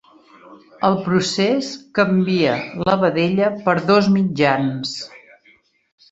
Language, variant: Catalan, Central